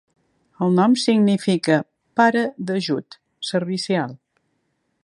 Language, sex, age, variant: Catalan, female, 60-69, Central